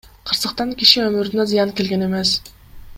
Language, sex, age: Kyrgyz, female, 19-29